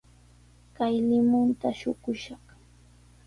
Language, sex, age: Sihuas Ancash Quechua, female, 30-39